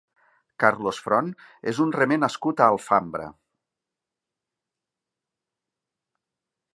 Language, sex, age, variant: Catalan, male, 40-49, Nord-Occidental